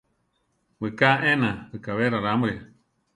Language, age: Central Tarahumara, 30-39